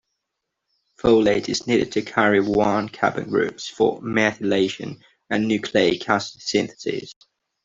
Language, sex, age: English, male, 19-29